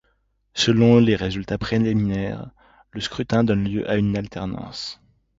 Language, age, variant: French, 40-49, Français de métropole